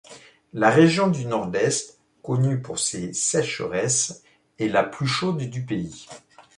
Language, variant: French, Français de métropole